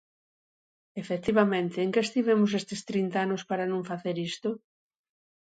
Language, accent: Galician, Oriental (común en zona oriental)